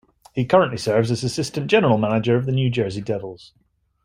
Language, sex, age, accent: English, male, 40-49, Scottish English